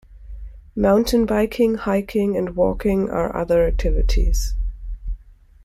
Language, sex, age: English, female, 19-29